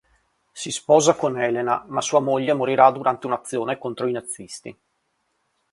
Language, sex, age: Italian, male, 30-39